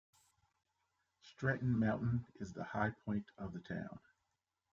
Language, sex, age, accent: English, male, 50-59, United States English